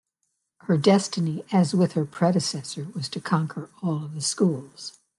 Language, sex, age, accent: English, female, 70-79, United States English